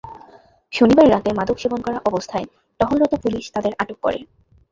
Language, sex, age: Bengali, female, 19-29